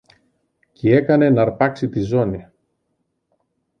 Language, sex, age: Greek, male, 40-49